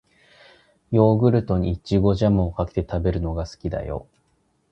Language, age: Japanese, 19-29